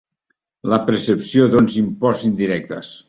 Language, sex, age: Catalan, male, 70-79